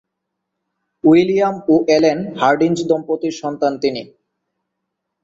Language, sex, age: Bengali, male, 19-29